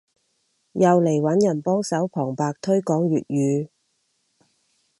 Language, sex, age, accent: Cantonese, female, 30-39, 广州音